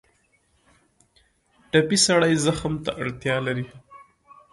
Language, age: Pashto, 19-29